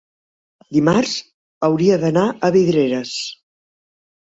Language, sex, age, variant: Catalan, female, 60-69, Central